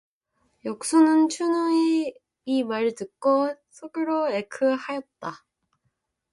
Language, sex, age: Korean, female, 19-29